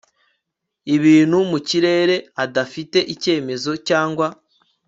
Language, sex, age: Kinyarwanda, male, 19-29